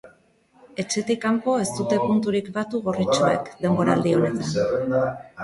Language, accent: Basque, Erdialdekoa edo Nafarra (Gipuzkoa, Nafarroa)